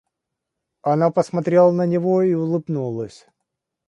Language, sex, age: Russian, male, 50-59